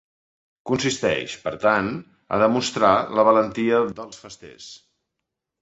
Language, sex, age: Catalan, male, 50-59